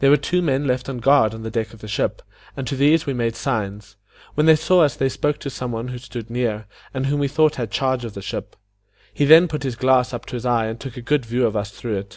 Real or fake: real